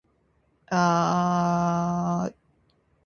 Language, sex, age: Japanese, female, 19-29